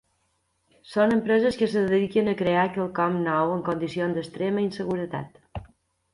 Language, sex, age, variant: Catalan, female, 50-59, Balear